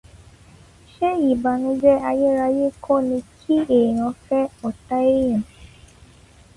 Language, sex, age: Yoruba, female, 19-29